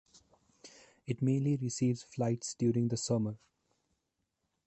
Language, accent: English, India and South Asia (India, Pakistan, Sri Lanka)